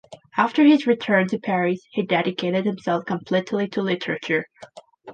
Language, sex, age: English, female, 19-29